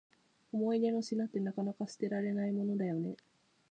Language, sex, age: Japanese, female, 19-29